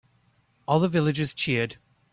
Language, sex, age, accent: English, male, 30-39, United States English